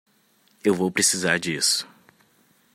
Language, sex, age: Portuguese, male, 19-29